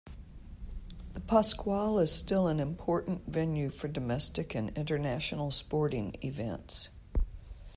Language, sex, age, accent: English, female, 60-69, United States English